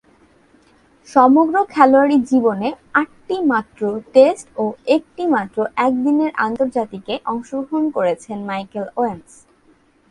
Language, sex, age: Bengali, female, 19-29